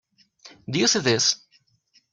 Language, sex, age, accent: English, male, 30-39, United States English